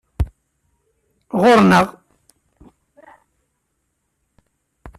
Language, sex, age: Kabyle, male, 40-49